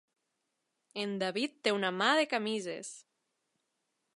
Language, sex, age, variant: Catalan, female, 30-39, Nord-Occidental